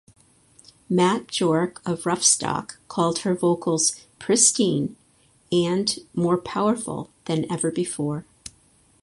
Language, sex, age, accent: English, female, 60-69, United States English